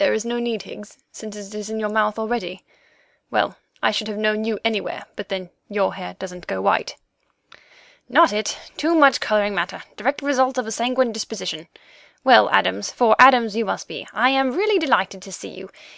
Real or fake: real